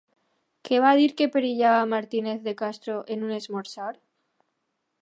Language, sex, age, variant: Catalan, female, under 19, Alacantí